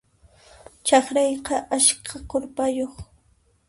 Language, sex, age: Puno Quechua, female, 19-29